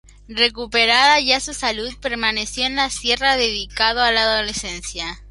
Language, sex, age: Spanish, male, under 19